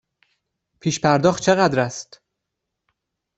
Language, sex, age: Persian, male, 19-29